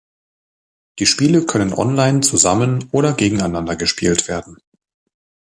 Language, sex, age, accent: German, male, 40-49, Deutschland Deutsch